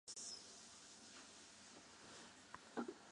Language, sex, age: Japanese, male, 19-29